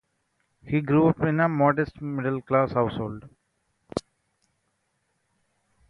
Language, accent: English, India and South Asia (India, Pakistan, Sri Lanka)